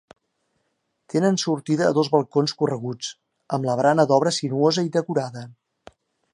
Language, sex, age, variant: Catalan, male, 50-59, Central